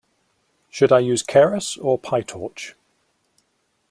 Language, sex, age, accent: English, male, 40-49, England English